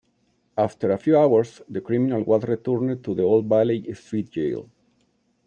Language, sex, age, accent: English, male, 40-49, United States English